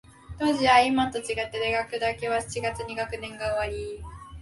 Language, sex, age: Japanese, female, 19-29